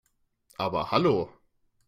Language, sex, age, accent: German, male, 19-29, Deutschland Deutsch